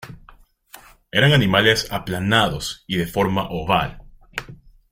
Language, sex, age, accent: Spanish, male, 19-29, Andino-Pacífico: Colombia, Perú, Ecuador, oeste de Bolivia y Venezuela andina